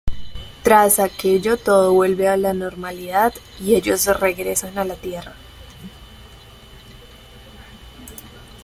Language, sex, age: Spanish, female, under 19